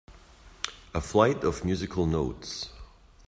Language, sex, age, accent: English, male, 30-39, United States English